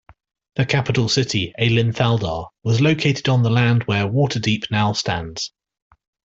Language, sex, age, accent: English, male, 40-49, England English